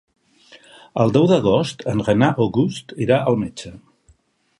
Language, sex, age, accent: Catalan, male, 50-59, Barceloní